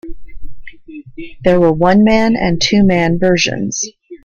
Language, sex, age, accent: English, female, 30-39, United States English